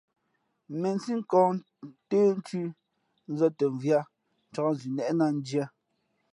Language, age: Fe'fe', 19-29